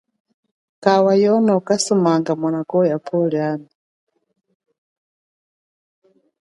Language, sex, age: Chokwe, female, 40-49